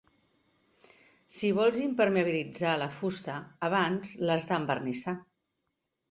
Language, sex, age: Catalan, female, 50-59